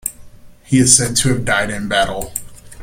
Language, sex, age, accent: English, male, 30-39, United States English